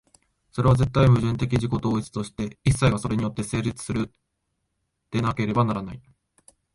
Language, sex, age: Japanese, male, 19-29